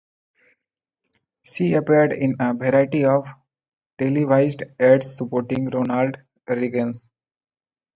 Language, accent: English, India and South Asia (India, Pakistan, Sri Lanka)